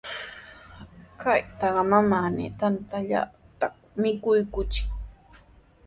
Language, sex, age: Sihuas Ancash Quechua, female, 19-29